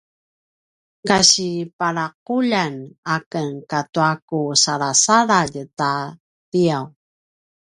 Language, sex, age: Paiwan, female, 50-59